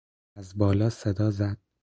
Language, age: Persian, 19-29